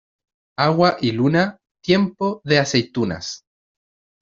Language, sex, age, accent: Spanish, male, 19-29, Chileno: Chile, Cuyo